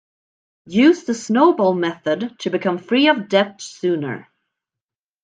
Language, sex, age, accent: English, female, 30-39, England English